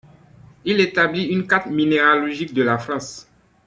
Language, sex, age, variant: French, male, 30-39, Français d'Afrique subsaharienne et des îles africaines